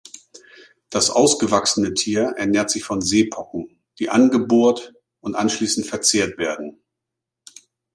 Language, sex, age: German, male, 50-59